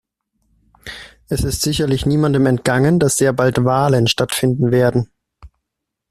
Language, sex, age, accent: German, male, 30-39, Deutschland Deutsch